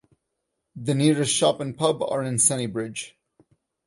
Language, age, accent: English, 19-29, United States English